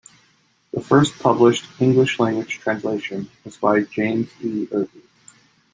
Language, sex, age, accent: English, male, 30-39, United States English